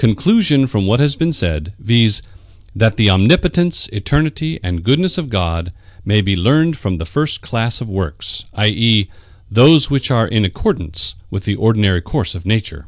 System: none